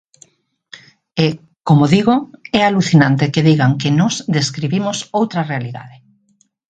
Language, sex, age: Galician, female, 40-49